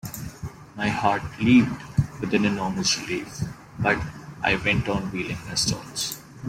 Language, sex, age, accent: English, male, 19-29, India and South Asia (India, Pakistan, Sri Lanka)